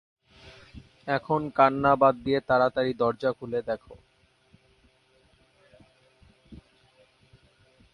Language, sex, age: Bengali, male, 19-29